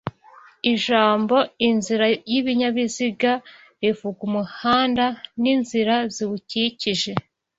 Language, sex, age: Kinyarwanda, female, 19-29